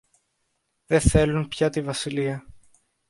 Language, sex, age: Greek, male, under 19